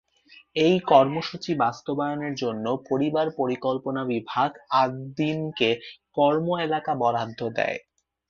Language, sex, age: Bengali, male, 19-29